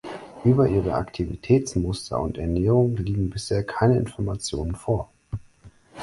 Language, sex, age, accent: German, male, 19-29, Deutschland Deutsch